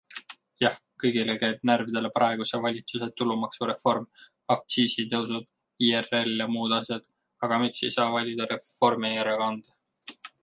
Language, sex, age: Estonian, male, 19-29